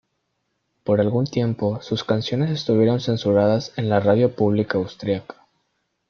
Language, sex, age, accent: Spanish, male, under 19, Andino-Pacífico: Colombia, Perú, Ecuador, oeste de Bolivia y Venezuela andina